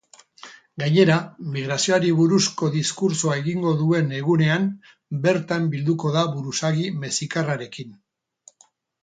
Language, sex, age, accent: Basque, male, 60-69, Erdialdekoa edo Nafarra (Gipuzkoa, Nafarroa)